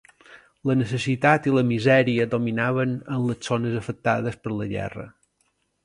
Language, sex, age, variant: Catalan, male, 50-59, Balear